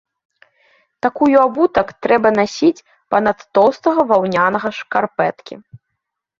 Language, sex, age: Belarusian, female, 19-29